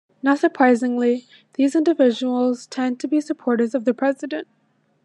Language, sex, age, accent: English, female, under 19, United States English